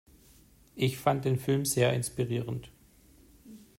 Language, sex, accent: German, male, Deutschland Deutsch